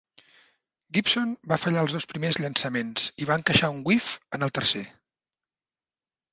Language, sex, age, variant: Catalan, male, 40-49, Central